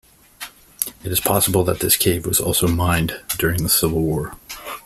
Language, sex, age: English, male, 40-49